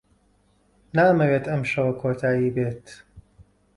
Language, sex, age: Central Kurdish, male, 40-49